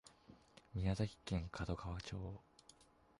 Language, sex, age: Japanese, male, 19-29